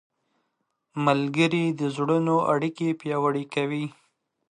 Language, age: Pashto, 30-39